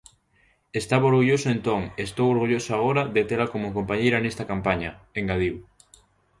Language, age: Galician, 19-29